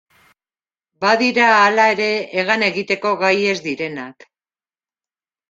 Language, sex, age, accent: Basque, male, 19-29, Mendebalekoa (Araba, Bizkaia, Gipuzkoako mendebaleko herri batzuk)